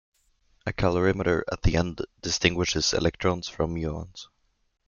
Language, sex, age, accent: English, male, 19-29, United States English